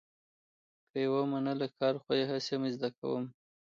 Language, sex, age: Pashto, male, 30-39